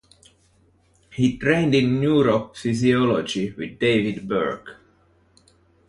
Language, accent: English, United States English